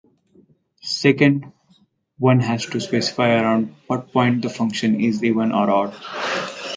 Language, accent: English, India and South Asia (India, Pakistan, Sri Lanka)